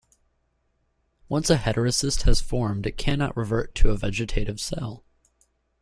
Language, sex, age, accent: English, male, 19-29, United States English